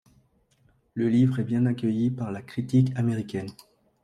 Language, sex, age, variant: French, male, 30-39, Français de métropole